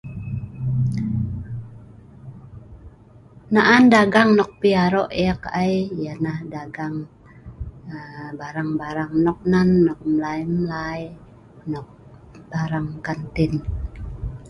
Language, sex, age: Sa'ban, female, 50-59